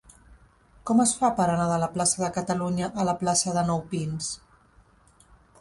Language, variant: Catalan, Central